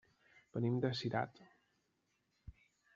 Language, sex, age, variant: Catalan, male, 30-39, Central